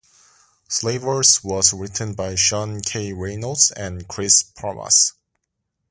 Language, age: English, 19-29